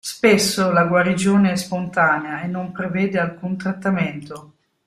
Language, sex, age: Italian, female, 50-59